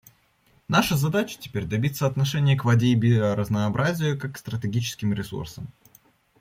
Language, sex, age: Russian, male, under 19